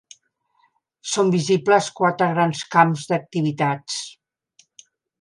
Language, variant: Catalan, Central